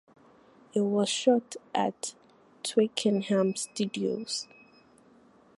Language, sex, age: English, female, 19-29